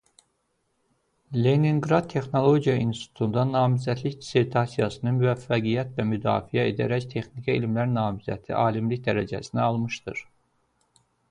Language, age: Azerbaijani, 30-39